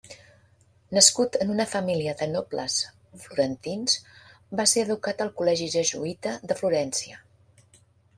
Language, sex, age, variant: Catalan, female, 50-59, Central